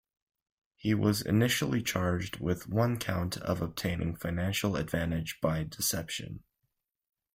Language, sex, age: English, male, 19-29